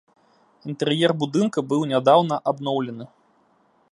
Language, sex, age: Belarusian, male, 19-29